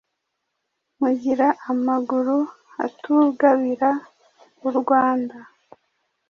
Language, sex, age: Kinyarwanda, female, 30-39